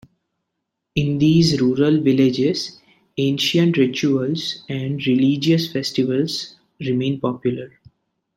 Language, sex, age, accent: English, male, 19-29, India and South Asia (India, Pakistan, Sri Lanka)